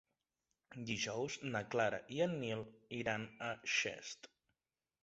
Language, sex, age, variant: Catalan, male, 19-29, Nord-Occidental